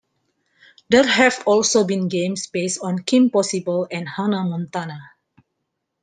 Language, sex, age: English, female, 30-39